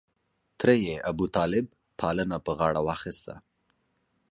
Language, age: Pashto, 19-29